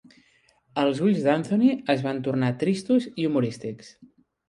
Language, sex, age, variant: Catalan, male, 30-39, Central